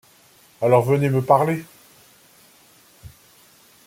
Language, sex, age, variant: French, male, 50-59, Français de métropole